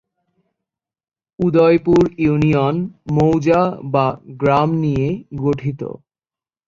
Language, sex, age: Bengali, male, 19-29